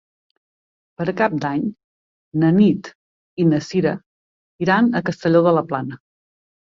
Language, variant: Catalan, Central